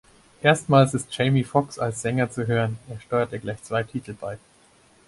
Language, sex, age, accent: German, male, 19-29, Deutschland Deutsch